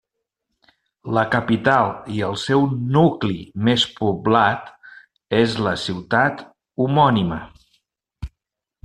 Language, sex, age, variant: Catalan, male, 50-59, Central